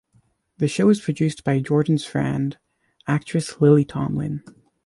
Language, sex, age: English, male, under 19